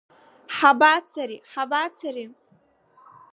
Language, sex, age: Abkhazian, female, under 19